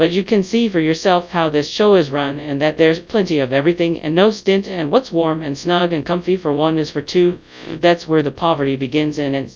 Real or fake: fake